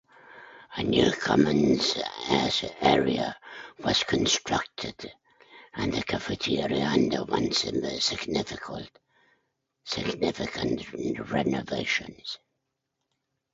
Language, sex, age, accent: English, male, 70-79, Scottish English